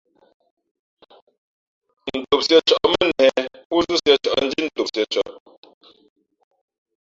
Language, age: Fe'fe', 50-59